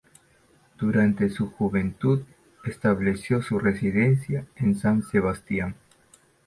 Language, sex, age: Spanish, male, 50-59